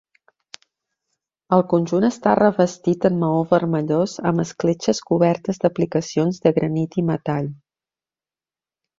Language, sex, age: Catalan, female, 40-49